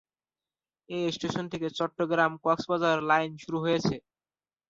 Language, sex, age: Bengali, male, under 19